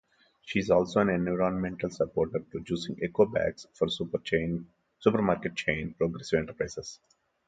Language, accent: English, India and South Asia (India, Pakistan, Sri Lanka)